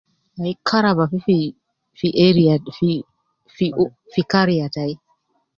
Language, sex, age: Nubi, female, 50-59